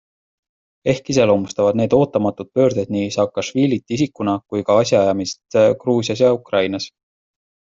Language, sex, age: Estonian, male, 30-39